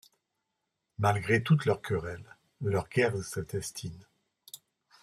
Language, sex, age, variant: French, male, 60-69, Français de métropole